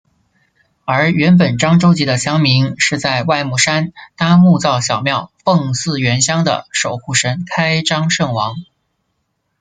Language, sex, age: Chinese, male, 30-39